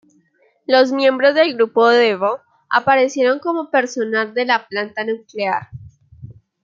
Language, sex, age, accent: Spanish, female, 19-29, Andino-Pacífico: Colombia, Perú, Ecuador, oeste de Bolivia y Venezuela andina